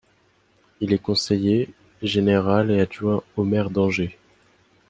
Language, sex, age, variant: French, male, 19-29, Français de métropole